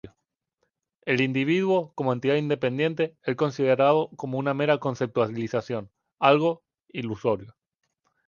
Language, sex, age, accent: Spanish, male, 19-29, España: Islas Canarias